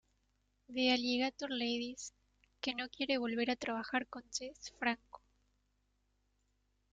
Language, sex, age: Spanish, female, 19-29